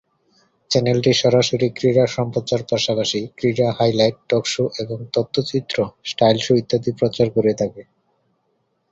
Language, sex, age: Bengali, male, 30-39